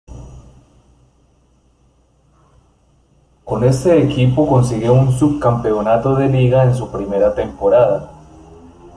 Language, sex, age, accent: Spanish, male, 19-29, Andino-Pacífico: Colombia, Perú, Ecuador, oeste de Bolivia y Venezuela andina